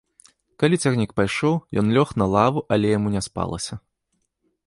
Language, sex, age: Belarusian, male, 30-39